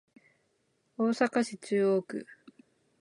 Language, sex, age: Japanese, female, 19-29